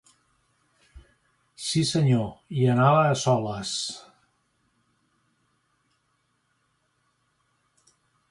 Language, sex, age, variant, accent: Catalan, male, 60-69, Central, central